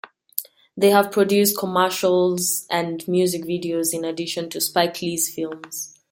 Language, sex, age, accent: English, female, 19-29, England English